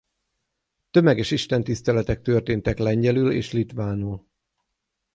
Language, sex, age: Hungarian, male, 40-49